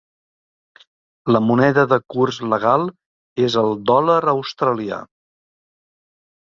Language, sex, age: Catalan, male, 50-59